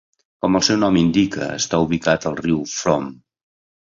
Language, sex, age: Catalan, male, 50-59